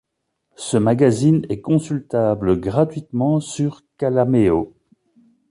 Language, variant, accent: French, Français d'Europe, Français de Belgique